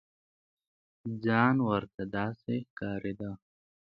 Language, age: Pashto, 19-29